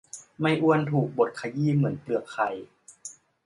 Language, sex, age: Thai, male, 19-29